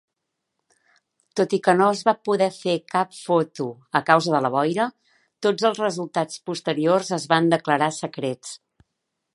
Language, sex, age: Catalan, female, 40-49